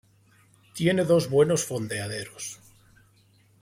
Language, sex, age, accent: Spanish, male, 40-49, España: Norte peninsular (Asturias, Castilla y León, Cantabria, País Vasco, Navarra, Aragón, La Rioja, Guadalajara, Cuenca)